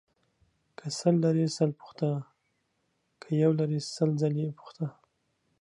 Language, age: Pashto, 19-29